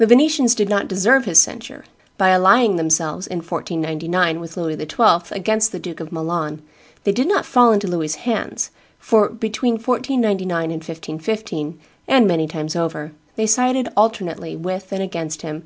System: none